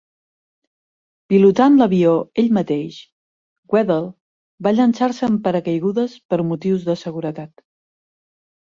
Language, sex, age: Catalan, female, 50-59